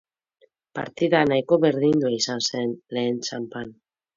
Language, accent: Basque, Mendebalekoa (Araba, Bizkaia, Gipuzkoako mendebaleko herri batzuk)